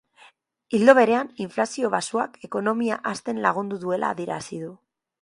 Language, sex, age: Basque, female, 19-29